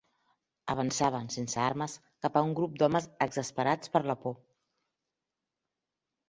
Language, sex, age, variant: Catalan, female, 40-49, Central